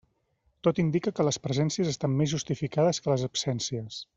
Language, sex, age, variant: Catalan, male, 40-49, Central